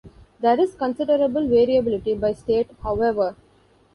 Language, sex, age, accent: English, female, 19-29, India and South Asia (India, Pakistan, Sri Lanka)